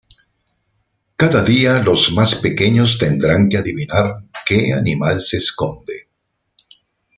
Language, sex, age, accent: Spanish, male, 50-59, Caribe: Cuba, Venezuela, Puerto Rico, República Dominicana, Panamá, Colombia caribeña, México caribeño, Costa del golfo de México